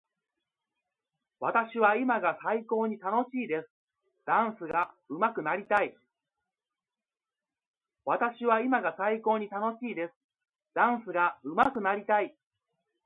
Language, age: Japanese, 30-39